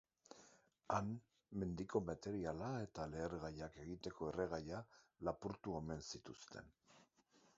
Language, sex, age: Basque, male, 60-69